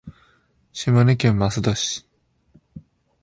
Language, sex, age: Japanese, male, 19-29